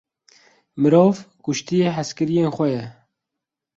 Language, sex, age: Kurdish, male, 30-39